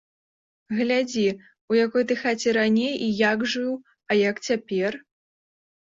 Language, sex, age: Belarusian, female, 19-29